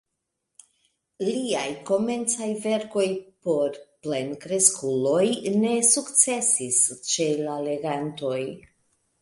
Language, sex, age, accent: Esperanto, female, 50-59, Internacia